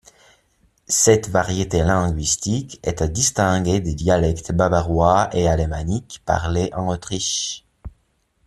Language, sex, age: French, male, 30-39